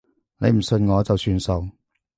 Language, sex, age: Cantonese, male, 30-39